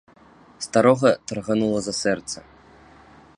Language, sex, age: Belarusian, male, 19-29